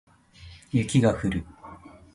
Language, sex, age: Japanese, male, 30-39